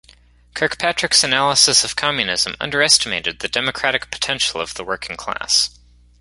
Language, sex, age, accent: English, male, under 19, United States English